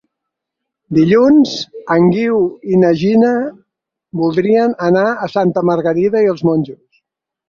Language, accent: Catalan, nord-oriental